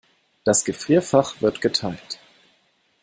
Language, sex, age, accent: German, male, 19-29, Deutschland Deutsch